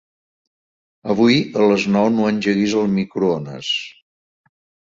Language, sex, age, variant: Catalan, male, 60-69, Central